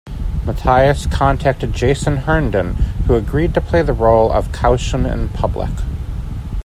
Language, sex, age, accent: English, male, 19-29, United States English